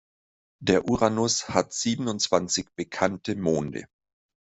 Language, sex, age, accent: German, male, 50-59, Deutschland Deutsch